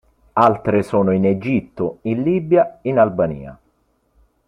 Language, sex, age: Italian, male, 19-29